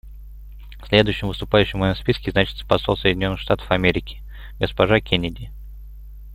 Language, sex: Russian, male